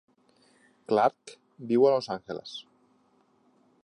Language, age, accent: Catalan, 30-39, Ebrenc